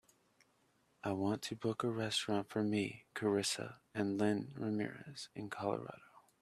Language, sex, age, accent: English, male, 30-39, United States English